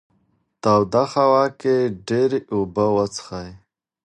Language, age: Pashto, 19-29